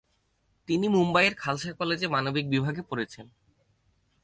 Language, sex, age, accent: Bengali, male, 19-29, Bengali